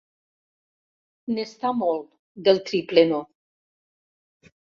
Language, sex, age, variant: Catalan, female, 60-69, Septentrional